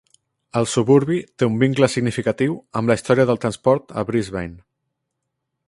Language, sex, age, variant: Catalan, male, 30-39, Central